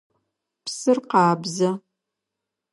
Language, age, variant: Adyghe, 40-49, Адыгабзэ (Кирил, пстэумэ зэдыряе)